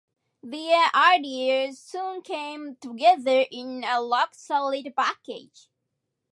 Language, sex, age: English, female, 19-29